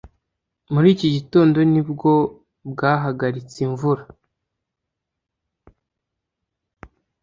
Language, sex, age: Kinyarwanda, male, under 19